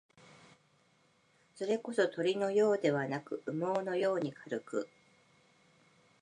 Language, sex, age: Japanese, female, 50-59